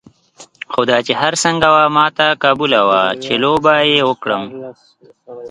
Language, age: Pashto, 19-29